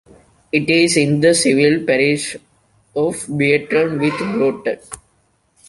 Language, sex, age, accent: English, male, under 19, India and South Asia (India, Pakistan, Sri Lanka)